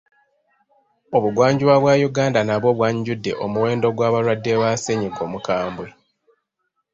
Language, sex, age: Ganda, male, 90+